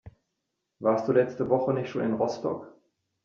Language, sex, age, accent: German, male, 30-39, Deutschland Deutsch